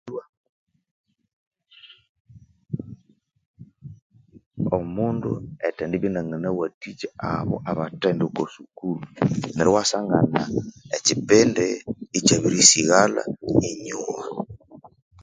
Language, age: Konzo, 30-39